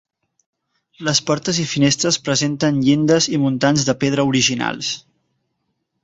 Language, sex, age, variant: Catalan, male, 19-29, Central